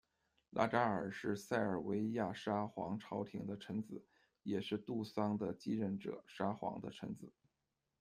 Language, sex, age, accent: Chinese, male, 30-39, 出生地：北京市